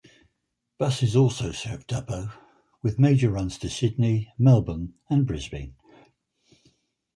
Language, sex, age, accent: English, male, 70-79, England English